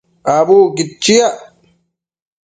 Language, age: Matsés, under 19